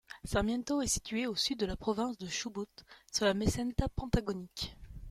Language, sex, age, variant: French, female, 19-29, Français de métropole